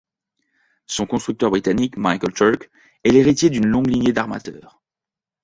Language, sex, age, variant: French, male, 30-39, Français de métropole